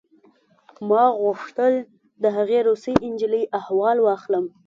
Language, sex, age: Pashto, female, 19-29